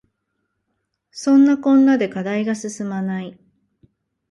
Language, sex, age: Japanese, female, 40-49